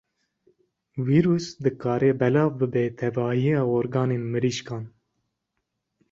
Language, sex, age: Kurdish, male, 19-29